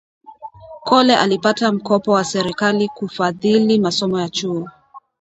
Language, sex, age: Swahili, female, 30-39